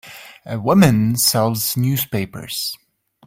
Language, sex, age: English, male, 30-39